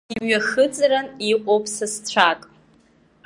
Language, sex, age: Abkhazian, female, under 19